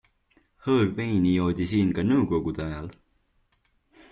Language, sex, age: Estonian, male, 19-29